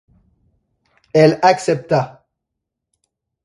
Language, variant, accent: French, Français d'Amérique du Nord, Français du Canada